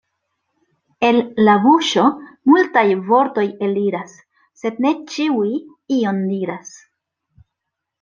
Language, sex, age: Esperanto, female, 40-49